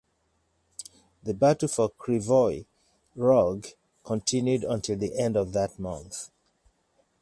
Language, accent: English, Canadian English